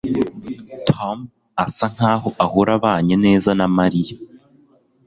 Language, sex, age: Kinyarwanda, male, 19-29